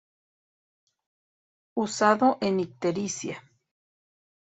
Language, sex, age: Spanish, female, 40-49